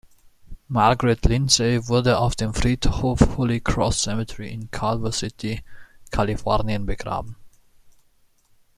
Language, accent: German, Österreichisches Deutsch